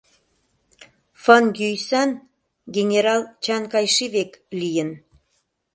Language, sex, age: Mari, female, 40-49